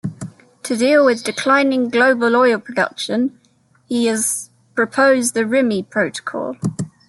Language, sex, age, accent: English, female, 19-29, England English